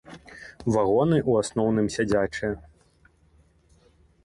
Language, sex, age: Belarusian, male, 19-29